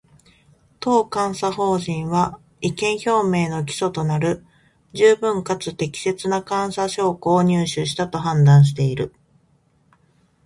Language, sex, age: Japanese, female, 40-49